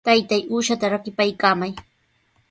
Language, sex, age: Sihuas Ancash Quechua, female, 19-29